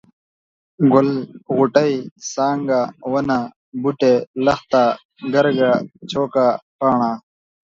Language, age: Pashto, 19-29